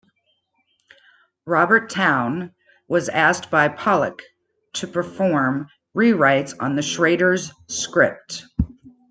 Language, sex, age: English, female, 40-49